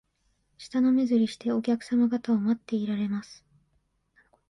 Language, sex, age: Japanese, female, 19-29